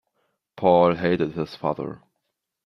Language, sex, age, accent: English, male, 19-29, United States English